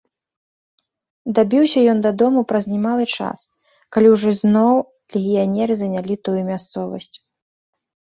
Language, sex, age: Belarusian, female, 19-29